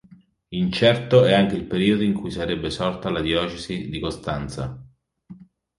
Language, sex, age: Italian, male, 30-39